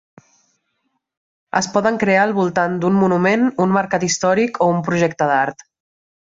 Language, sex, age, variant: Catalan, female, 19-29, Central